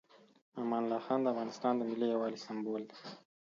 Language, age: Pashto, 30-39